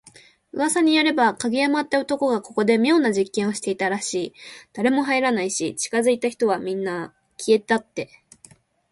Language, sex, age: Japanese, female, 19-29